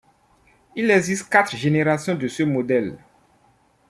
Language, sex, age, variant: French, male, 30-39, Français d'Afrique subsaharienne et des îles africaines